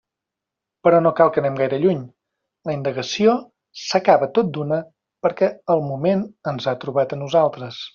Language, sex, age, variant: Catalan, male, 40-49, Central